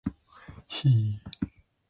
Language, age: English, 19-29